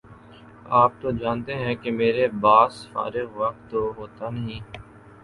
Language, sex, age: Urdu, male, 19-29